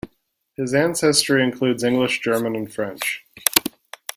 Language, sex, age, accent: English, male, 30-39, United States English